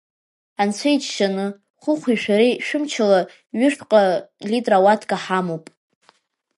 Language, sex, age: Abkhazian, female, 19-29